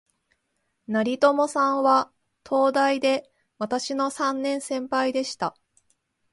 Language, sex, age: Japanese, female, 30-39